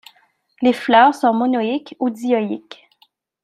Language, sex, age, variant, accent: French, female, 19-29, Français d'Amérique du Nord, Français du Canada